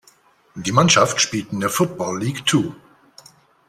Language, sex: German, male